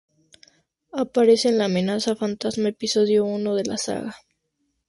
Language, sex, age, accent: Spanish, female, 19-29, México